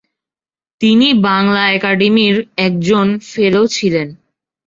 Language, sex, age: Bengali, female, 19-29